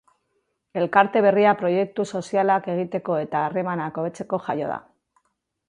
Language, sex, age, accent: Basque, female, 50-59, Mendebalekoa (Araba, Bizkaia, Gipuzkoako mendebaleko herri batzuk)